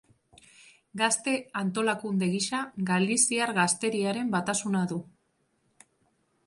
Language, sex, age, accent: Basque, female, 30-39, Mendebalekoa (Araba, Bizkaia, Gipuzkoako mendebaleko herri batzuk)